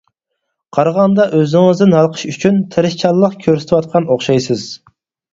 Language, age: Uyghur, 30-39